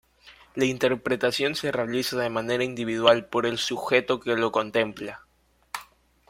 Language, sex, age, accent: Spanish, male, 19-29, América central